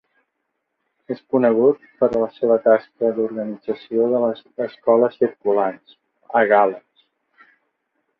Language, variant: Catalan, Central